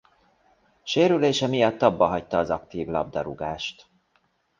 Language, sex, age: Hungarian, male, 40-49